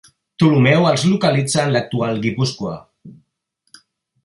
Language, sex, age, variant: Catalan, male, 40-49, Central